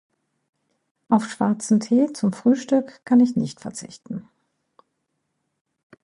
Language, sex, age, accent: German, female, 50-59, Deutschland Deutsch